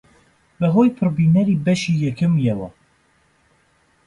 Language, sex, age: Central Kurdish, male, 19-29